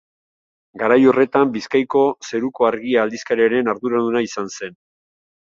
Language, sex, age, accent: Basque, male, 50-59, Erdialdekoa edo Nafarra (Gipuzkoa, Nafarroa)